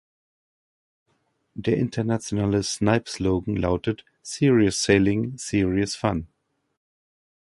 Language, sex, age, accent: German, male, 50-59, Deutschland Deutsch